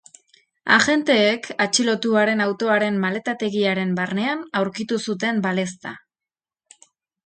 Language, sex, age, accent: Basque, female, 19-29, Erdialdekoa edo Nafarra (Gipuzkoa, Nafarroa)